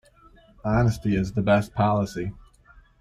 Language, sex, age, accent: English, male, 19-29, United States English